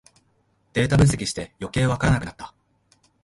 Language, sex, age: Japanese, male, 19-29